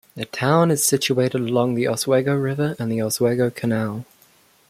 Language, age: English, under 19